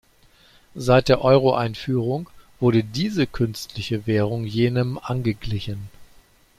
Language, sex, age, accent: German, male, 50-59, Deutschland Deutsch